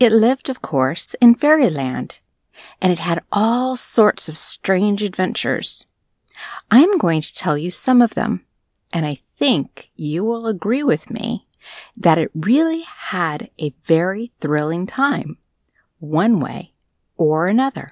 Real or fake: real